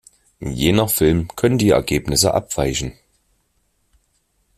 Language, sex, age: German, male, 30-39